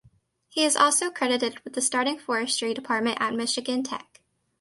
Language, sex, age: English, female, under 19